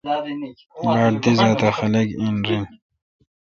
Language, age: Kalkoti, 19-29